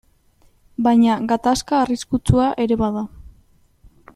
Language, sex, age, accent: Basque, female, under 19, Mendebalekoa (Araba, Bizkaia, Gipuzkoako mendebaleko herri batzuk)